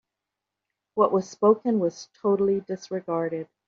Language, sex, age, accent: English, female, 60-69, United States English